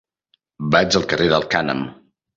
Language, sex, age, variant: Catalan, male, 30-39, Central